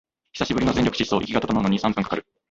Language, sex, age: Japanese, male, 19-29